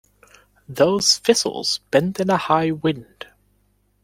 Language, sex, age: English, male, 19-29